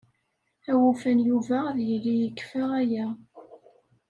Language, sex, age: Kabyle, female, 30-39